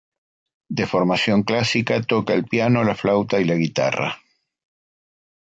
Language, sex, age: Spanish, male, 50-59